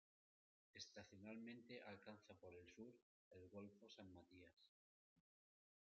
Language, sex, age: Spanish, male, 40-49